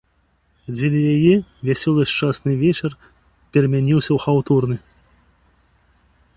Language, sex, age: Belarusian, male, 40-49